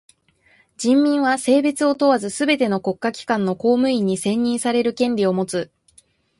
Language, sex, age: Japanese, female, 19-29